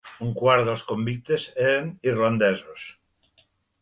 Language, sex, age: Catalan, male, 60-69